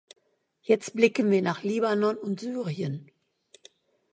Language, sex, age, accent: German, female, 60-69, Deutschland Deutsch